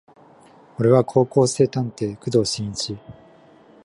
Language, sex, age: Japanese, male, 19-29